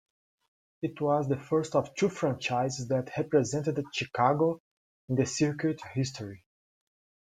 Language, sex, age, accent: English, male, 30-39, United States English